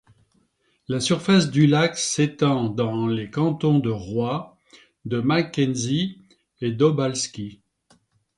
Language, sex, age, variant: French, male, 60-69, Français de métropole